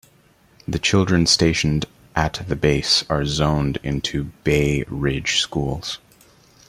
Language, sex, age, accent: English, male, 30-39, Canadian English